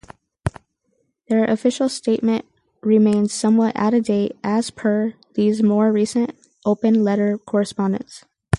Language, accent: English, United States English